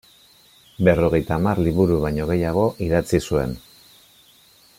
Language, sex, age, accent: Basque, male, 40-49, Mendebalekoa (Araba, Bizkaia, Gipuzkoako mendebaleko herri batzuk)